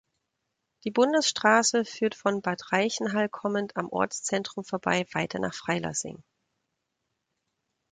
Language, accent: German, Deutschland Deutsch